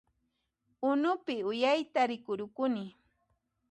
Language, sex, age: Puno Quechua, female, 30-39